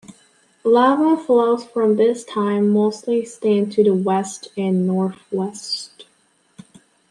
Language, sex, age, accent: English, female, under 19, United States English